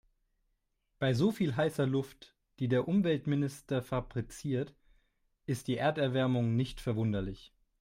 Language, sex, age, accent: German, male, 30-39, Deutschland Deutsch